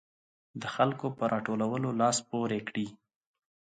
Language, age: Pashto, 30-39